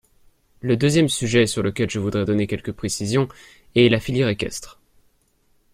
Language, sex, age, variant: French, male, 19-29, Français de métropole